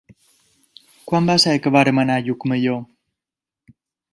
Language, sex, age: Catalan, male, 30-39